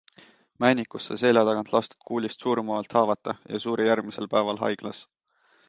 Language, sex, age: Estonian, male, 19-29